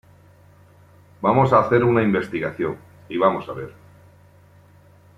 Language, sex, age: Spanish, male, 50-59